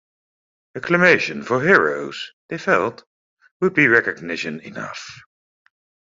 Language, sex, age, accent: English, male, 30-39, England English